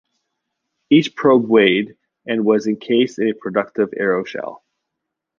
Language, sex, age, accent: English, male, 40-49, Canadian English